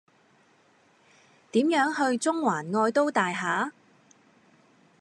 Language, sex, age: Cantonese, female, 30-39